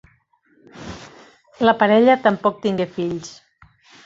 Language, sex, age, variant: Catalan, female, 50-59, Central